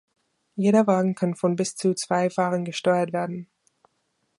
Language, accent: German, Österreichisches Deutsch